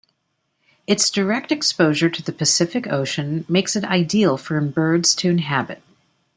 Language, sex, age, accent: English, female, 40-49, United States English